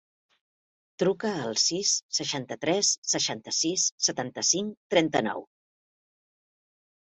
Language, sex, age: Catalan, female, 50-59